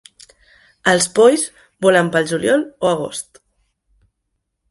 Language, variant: Catalan, Central